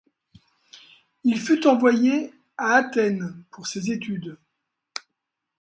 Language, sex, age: French, male, 60-69